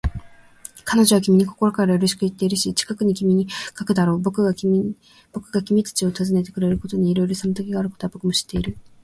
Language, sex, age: Japanese, female, 19-29